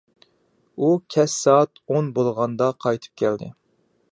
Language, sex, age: Uyghur, male, 30-39